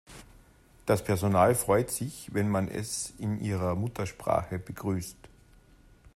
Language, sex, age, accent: German, male, 40-49, Österreichisches Deutsch